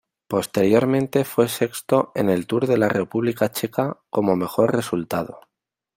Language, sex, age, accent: Spanish, male, 30-39, España: Centro-Sur peninsular (Madrid, Toledo, Castilla-La Mancha)